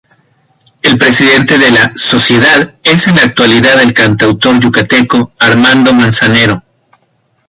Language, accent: Spanish, México